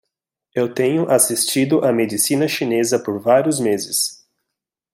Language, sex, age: Portuguese, male, 19-29